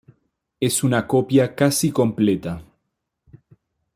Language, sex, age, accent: Spanish, male, 30-39, Rioplatense: Argentina, Uruguay, este de Bolivia, Paraguay